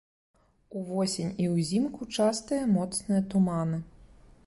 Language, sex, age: Belarusian, female, 30-39